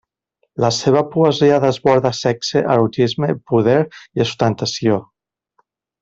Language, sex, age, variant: Catalan, male, 40-49, Central